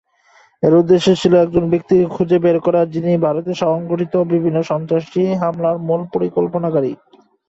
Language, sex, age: Bengali, male, 19-29